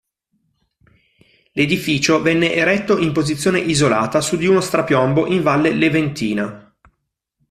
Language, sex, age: Italian, male, 40-49